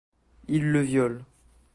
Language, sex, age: French, male, 19-29